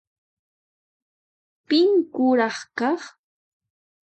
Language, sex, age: Puno Quechua, female, 19-29